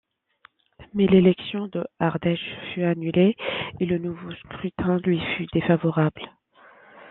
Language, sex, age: French, female, 19-29